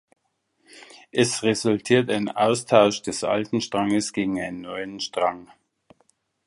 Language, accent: German, Deutschland Deutsch